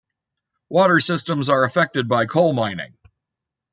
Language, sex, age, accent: English, male, 30-39, United States English